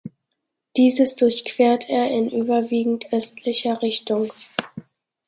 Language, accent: German, Deutschland Deutsch